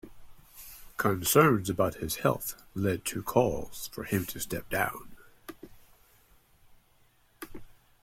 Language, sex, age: English, male, 50-59